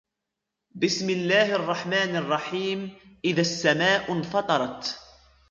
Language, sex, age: Arabic, male, 19-29